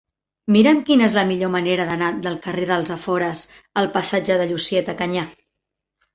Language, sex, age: Catalan, female, 40-49